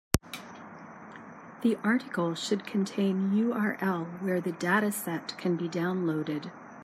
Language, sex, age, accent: English, female, 60-69, United States English